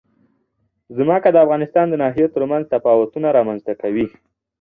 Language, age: Pashto, 19-29